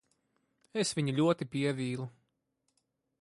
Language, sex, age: Latvian, male, 30-39